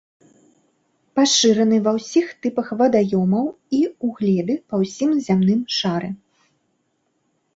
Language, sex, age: Belarusian, female, 30-39